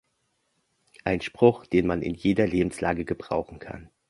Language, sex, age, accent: German, male, 30-39, Deutschland Deutsch